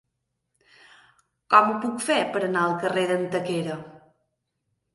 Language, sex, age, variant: Catalan, male, 30-39, Balear